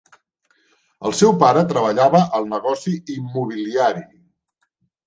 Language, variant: Catalan, Central